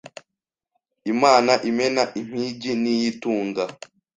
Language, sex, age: Kinyarwanda, male, 19-29